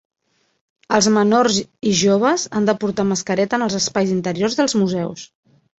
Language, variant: Catalan, Central